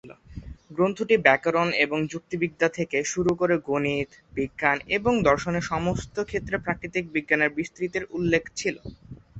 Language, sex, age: Bengali, male, 19-29